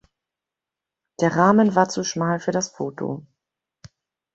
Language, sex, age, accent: German, female, 30-39, Deutschland Deutsch